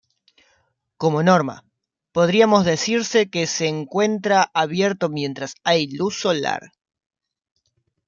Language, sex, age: Spanish, male, 19-29